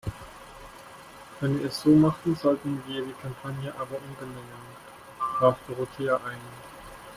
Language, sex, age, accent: German, male, 19-29, Schweizerdeutsch